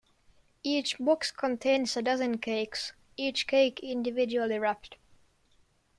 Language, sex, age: English, male, under 19